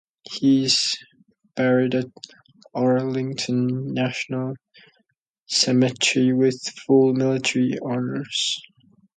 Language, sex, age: English, male, under 19